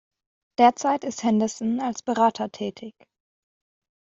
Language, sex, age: German, female, under 19